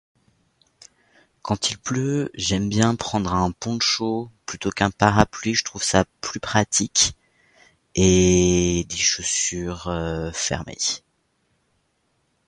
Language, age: French, 30-39